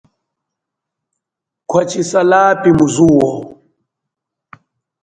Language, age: Chokwe, 40-49